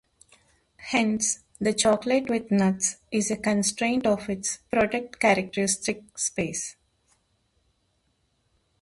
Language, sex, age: English, female, 30-39